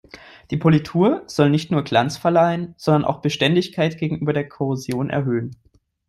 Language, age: German, 19-29